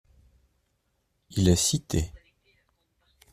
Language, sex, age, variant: French, male, 30-39, Français de métropole